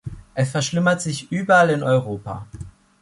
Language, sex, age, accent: German, male, 19-29, Deutschland Deutsch